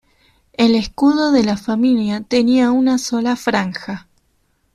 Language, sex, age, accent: Spanish, female, 19-29, Rioplatense: Argentina, Uruguay, este de Bolivia, Paraguay